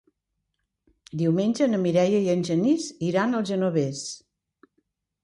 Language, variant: Catalan, Central